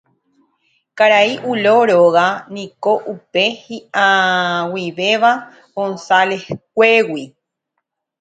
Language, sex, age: Guarani, female, 40-49